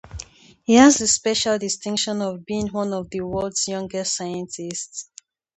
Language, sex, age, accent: English, female, 19-29, England English